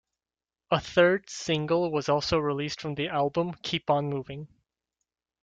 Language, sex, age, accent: English, male, 19-29, United States English